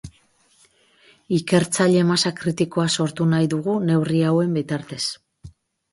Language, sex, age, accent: Basque, female, 40-49, Mendebalekoa (Araba, Bizkaia, Gipuzkoako mendebaleko herri batzuk)